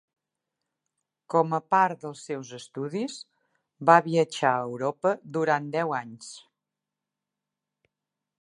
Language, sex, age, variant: Catalan, female, 50-59, Nord-Occidental